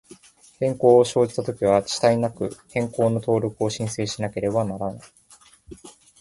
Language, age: Japanese, 19-29